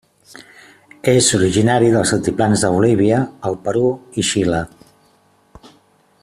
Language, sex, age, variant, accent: Catalan, male, 50-59, Central, central